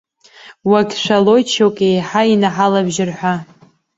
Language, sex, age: Abkhazian, female, under 19